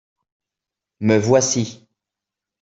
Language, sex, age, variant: French, male, 40-49, Français de métropole